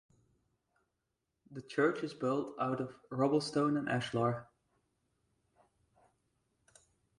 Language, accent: English, United States English; Dutch